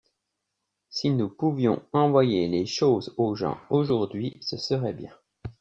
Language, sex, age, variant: French, male, 40-49, Français de métropole